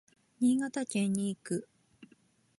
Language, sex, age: Japanese, female, 30-39